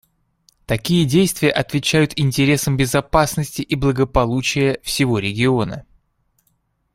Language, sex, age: Russian, male, 19-29